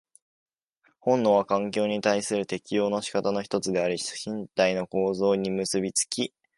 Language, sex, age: Japanese, male, 19-29